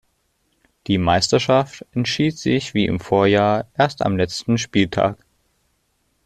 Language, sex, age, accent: German, male, under 19, Deutschland Deutsch